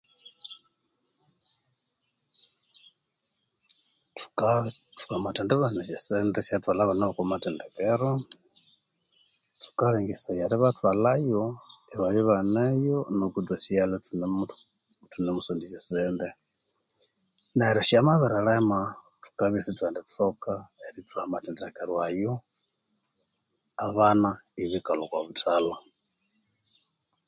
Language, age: Konzo, 40-49